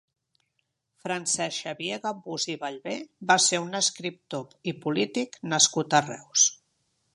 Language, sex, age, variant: Catalan, female, 70-79, Central